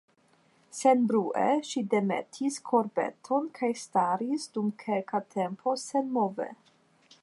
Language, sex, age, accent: Esperanto, female, 19-29, Internacia